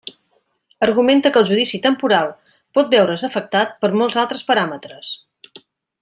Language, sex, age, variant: Catalan, female, 50-59, Central